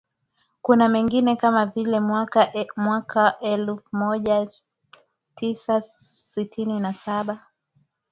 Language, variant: Swahili, Kiswahili cha Bara ya Kenya